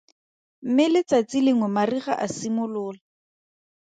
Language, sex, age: Tswana, female, 30-39